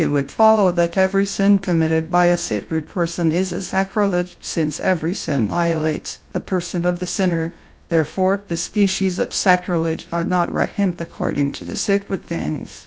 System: TTS, GlowTTS